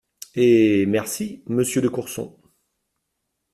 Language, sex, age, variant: French, male, 50-59, Français de métropole